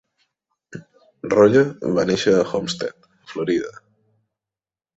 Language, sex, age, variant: Catalan, male, 19-29, Central